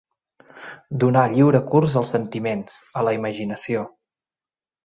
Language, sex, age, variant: Catalan, male, 40-49, Central